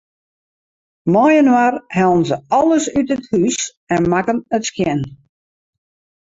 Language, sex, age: Western Frisian, female, 50-59